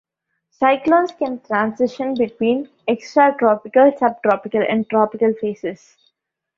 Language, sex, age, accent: English, female, 19-29, India and South Asia (India, Pakistan, Sri Lanka)